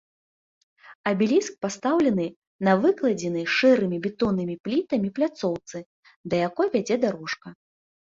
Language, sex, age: Belarusian, female, 19-29